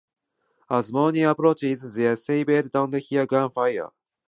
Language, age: English, 19-29